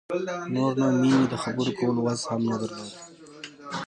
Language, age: Pashto, 19-29